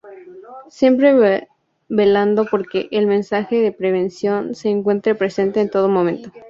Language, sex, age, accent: Spanish, female, 19-29, México